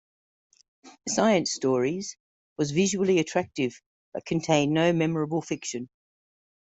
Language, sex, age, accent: English, female, 50-59, Australian English